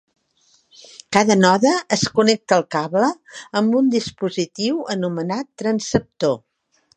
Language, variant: Catalan, Central